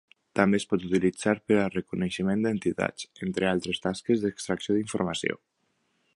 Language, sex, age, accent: Catalan, male, 19-29, valencià